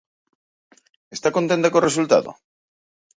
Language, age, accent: Galician, 40-49, Central (gheada)